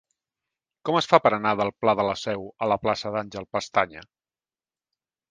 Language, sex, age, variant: Catalan, male, 50-59, Central